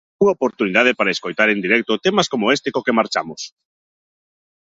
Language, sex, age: Galician, female, 30-39